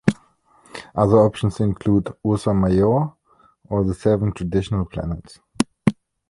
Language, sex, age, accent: English, male, 30-39, United States English